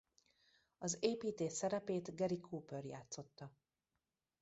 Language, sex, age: Hungarian, female, 30-39